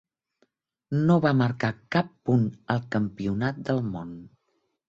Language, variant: Catalan, Central